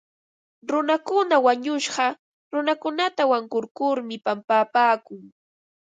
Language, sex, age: Ambo-Pasco Quechua, female, 30-39